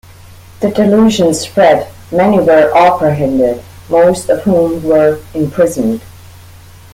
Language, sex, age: English, female, 30-39